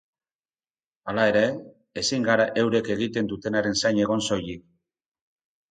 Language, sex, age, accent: Basque, male, 50-59, Mendebalekoa (Araba, Bizkaia, Gipuzkoako mendebaleko herri batzuk)